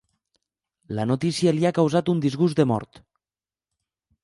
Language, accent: Catalan, nord-occidental; valencià